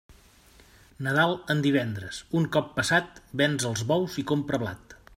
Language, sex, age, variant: Catalan, male, 50-59, Central